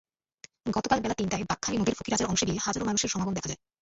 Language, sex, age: Bengali, female, 19-29